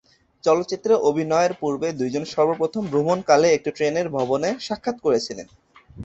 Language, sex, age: Bengali, male, under 19